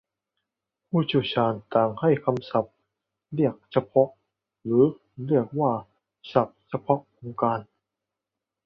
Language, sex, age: Thai, male, 19-29